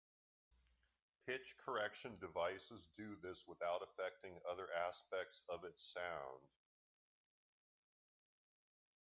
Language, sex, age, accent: English, male, 50-59, United States English